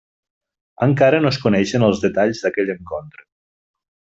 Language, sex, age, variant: Catalan, male, 40-49, Nord-Occidental